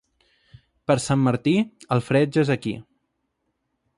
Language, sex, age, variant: Catalan, male, 19-29, Central